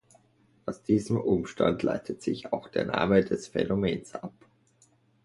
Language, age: German, 30-39